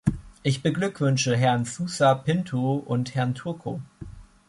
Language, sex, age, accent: German, male, 19-29, Deutschland Deutsch